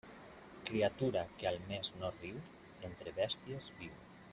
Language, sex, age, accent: Catalan, male, 40-49, valencià